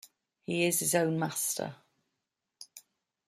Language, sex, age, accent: English, female, 50-59, England English